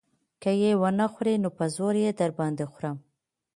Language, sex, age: Pashto, female, 19-29